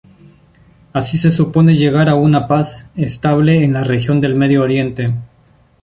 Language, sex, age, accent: Spanish, male, 19-29, Andino-Pacífico: Colombia, Perú, Ecuador, oeste de Bolivia y Venezuela andina